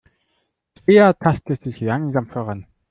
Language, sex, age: German, male, 19-29